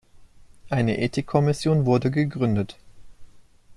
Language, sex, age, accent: German, male, 19-29, Deutschland Deutsch